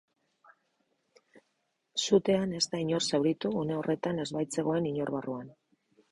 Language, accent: Basque, Mendebalekoa (Araba, Bizkaia, Gipuzkoako mendebaleko herri batzuk)